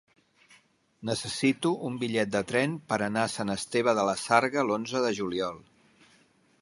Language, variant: Catalan, Central